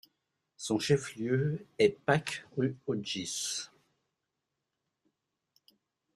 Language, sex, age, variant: French, male, 70-79, Français de métropole